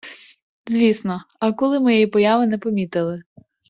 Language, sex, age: Ukrainian, female, 19-29